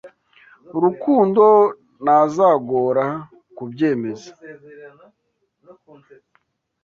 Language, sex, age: Kinyarwanda, male, 19-29